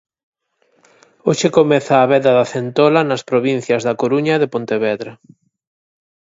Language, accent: Galician, Atlántico (seseo e gheada)